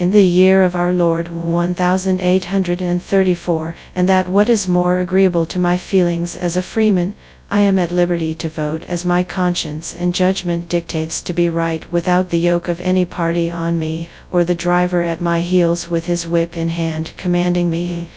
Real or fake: fake